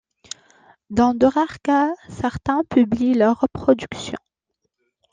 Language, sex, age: French, female, 30-39